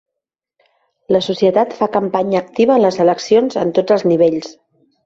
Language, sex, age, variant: Catalan, female, 30-39, Central